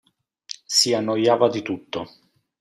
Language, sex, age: Italian, male, 40-49